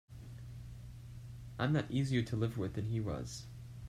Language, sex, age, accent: English, male, 19-29, United States English